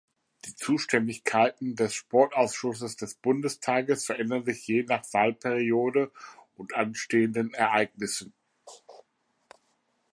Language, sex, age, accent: German, male, 50-59, Deutschland Deutsch